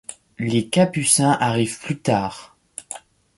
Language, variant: French, Français de métropole